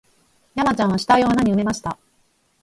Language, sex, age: Japanese, female, 40-49